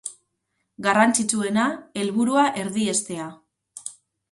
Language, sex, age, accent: Basque, female, 40-49, Mendebalekoa (Araba, Bizkaia, Gipuzkoako mendebaleko herri batzuk)